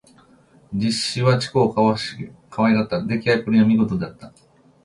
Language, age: Japanese, 40-49